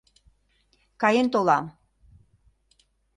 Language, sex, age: Mari, female, 40-49